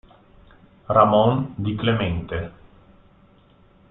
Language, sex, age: Italian, male, 40-49